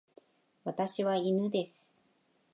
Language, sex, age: Japanese, female, 40-49